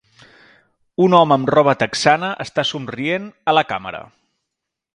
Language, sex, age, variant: Catalan, male, 30-39, Central